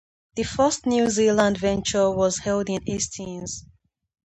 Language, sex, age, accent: English, female, 19-29, England English